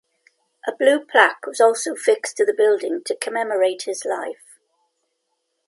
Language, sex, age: English, female, 70-79